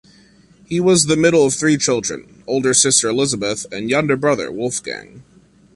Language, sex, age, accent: English, male, 19-29, United States English